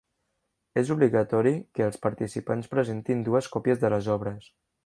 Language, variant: Catalan, Central